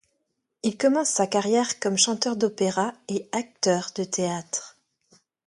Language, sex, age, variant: French, female, 30-39, Français de métropole